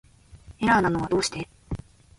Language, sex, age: Japanese, female, 19-29